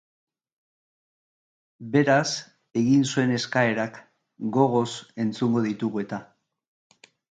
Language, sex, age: Basque, male, 60-69